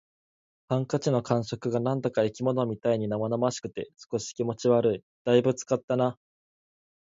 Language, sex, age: Japanese, male, 19-29